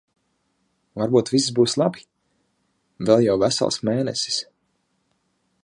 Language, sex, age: Latvian, male, 19-29